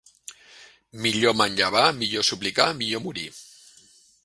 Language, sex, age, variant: Catalan, male, 50-59, Central